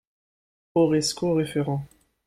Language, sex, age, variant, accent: French, male, 19-29, Français des départements et régions d'outre-mer, Français de La Réunion